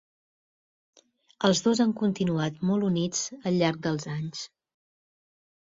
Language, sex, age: Catalan, female, 40-49